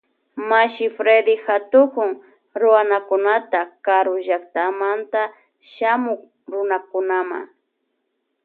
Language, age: Loja Highland Quichua, 19-29